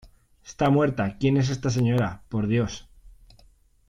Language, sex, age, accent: Spanish, male, 40-49, España: Norte peninsular (Asturias, Castilla y León, Cantabria, País Vasco, Navarra, Aragón, La Rioja, Guadalajara, Cuenca)